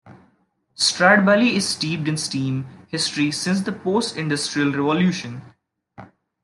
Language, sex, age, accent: English, male, 19-29, India and South Asia (India, Pakistan, Sri Lanka)